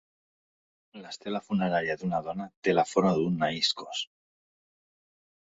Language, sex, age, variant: Catalan, male, 40-49, Central